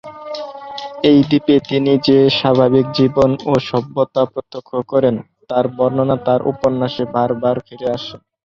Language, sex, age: Bengali, male, 19-29